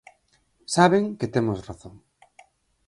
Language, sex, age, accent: Galician, male, 19-29, Central (gheada); Normativo (estándar)